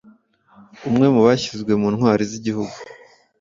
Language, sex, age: Kinyarwanda, male, 19-29